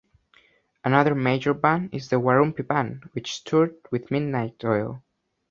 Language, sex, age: English, male, under 19